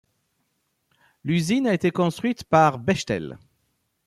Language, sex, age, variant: French, male, 40-49, Français de métropole